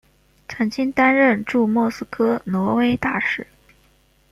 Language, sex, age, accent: Chinese, female, 19-29, 出生地：江西省